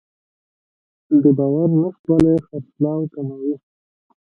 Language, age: Pashto, 19-29